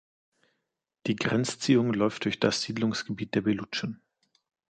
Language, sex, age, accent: German, male, 30-39, Deutschland Deutsch